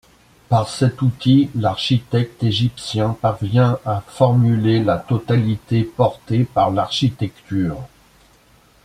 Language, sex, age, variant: French, male, 50-59, Français de métropole